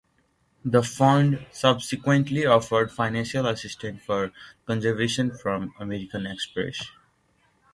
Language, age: English, 19-29